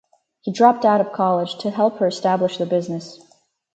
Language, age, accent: English, 19-29, Canadian English